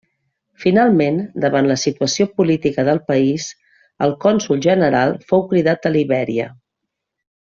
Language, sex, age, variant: Catalan, female, 40-49, Central